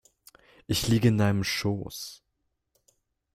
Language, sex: German, male